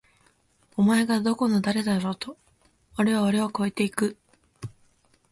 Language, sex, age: Japanese, female, 19-29